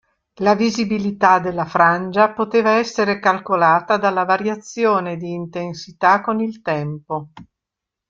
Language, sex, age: Italian, female, 70-79